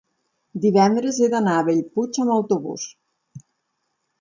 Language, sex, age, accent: Catalan, female, 40-49, Tortosí